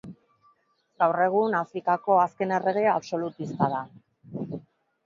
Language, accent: Basque, Mendebalekoa (Araba, Bizkaia, Gipuzkoako mendebaleko herri batzuk)